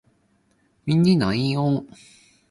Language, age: Cantonese, 19-29